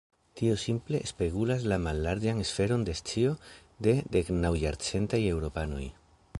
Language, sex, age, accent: Esperanto, male, 40-49, Internacia